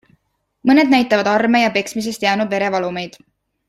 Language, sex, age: Estonian, female, 19-29